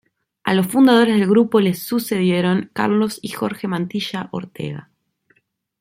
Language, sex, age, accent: Spanish, female, 19-29, Rioplatense: Argentina, Uruguay, este de Bolivia, Paraguay